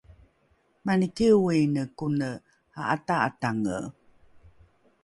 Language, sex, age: Rukai, female, 40-49